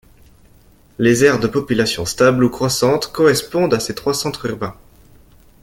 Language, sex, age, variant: French, male, under 19, Français de métropole